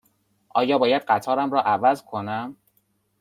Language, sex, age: Persian, male, 19-29